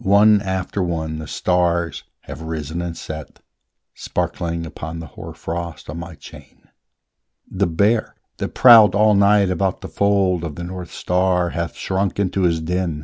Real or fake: real